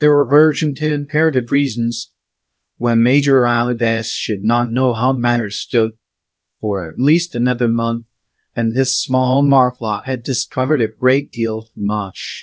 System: TTS, VITS